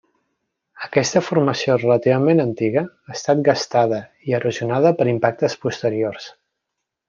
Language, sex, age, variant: Catalan, male, 30-39, Central